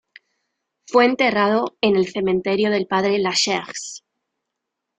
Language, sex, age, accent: Spanish, female, 19-29, España: Centro-Sur peninsular (Madrid, Toledo, Castilla-La Mancha)